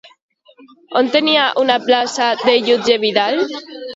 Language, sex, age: Catalan, female, under 19